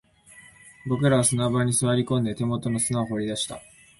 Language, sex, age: Japanese, male, 19-29